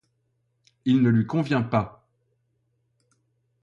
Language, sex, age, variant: French, male, 60-69, Français de métropole